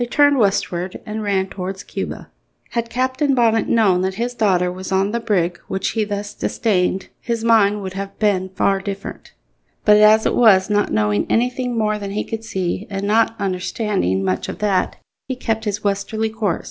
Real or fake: real